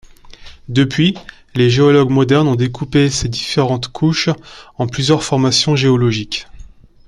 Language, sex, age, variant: French, male, 30-39, Français de métropole